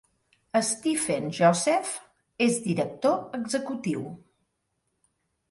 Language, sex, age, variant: Catalan, female, 50-59, Central